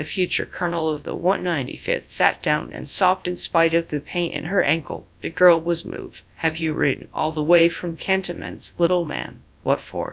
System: TTS, GradTTS